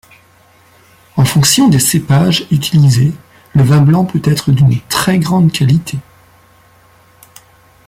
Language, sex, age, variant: French, male, 40-49, Français de métropole